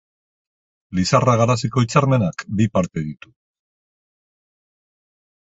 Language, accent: Basque, Mendebalekoa (Araba, Bizkaia, Gipuzkoako mendebaleko herri batzuk)